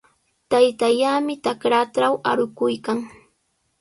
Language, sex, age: Sihuas Ancash Quechua, female, 30-39